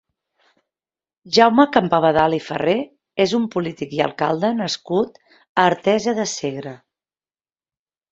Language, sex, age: Catalan, female, 40-49